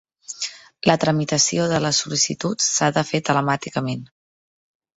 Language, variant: Catalan, Central